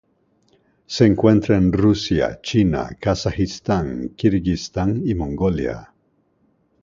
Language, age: Spanish, 50-59